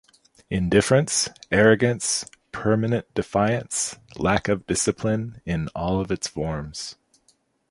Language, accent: English, United States English